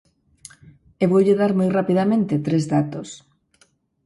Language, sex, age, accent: Galician, female, 40-49, Normativo (estándar)